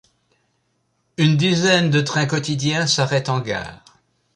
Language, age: French, 70-79